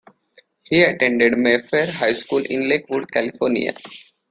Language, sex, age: English, male, 30-39